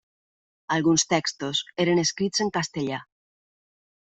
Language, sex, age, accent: Catalan, female, 40-49, valencià